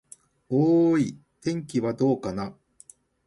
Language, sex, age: Japanese, male, 40-49